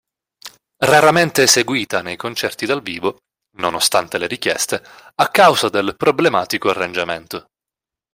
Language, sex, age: Italian, male, 19-29